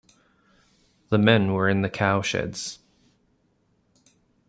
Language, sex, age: English, male, 40-49